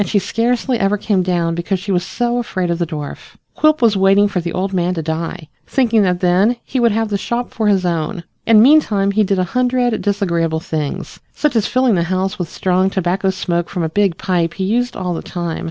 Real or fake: real